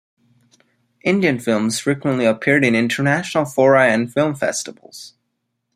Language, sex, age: English, male, 50-59